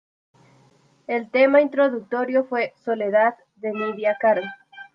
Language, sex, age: Spanish, female, 19-29